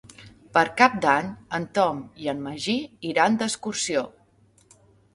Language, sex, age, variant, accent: Catalan, female, 40-49, Central, central